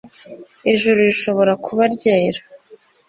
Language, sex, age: Kinyarwanda, female, 19-29